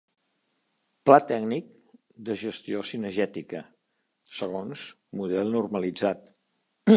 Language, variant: Catalan, Central